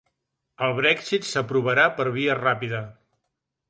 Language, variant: Catalan, Central